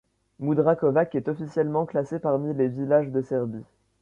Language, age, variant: French, under 19, Français de métropole